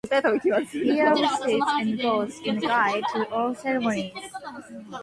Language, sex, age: English, female, 19-29